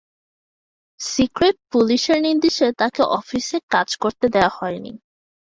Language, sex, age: Bengali, female, 19-29